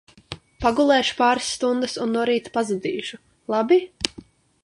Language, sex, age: Latvian, female, 19-29